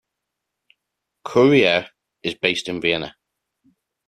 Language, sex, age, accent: English, male, 30-39, England English